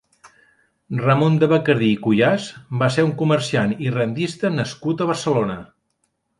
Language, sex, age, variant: Catalan, male, 50-59, Central